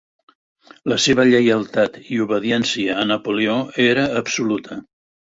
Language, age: Catalan, 70-79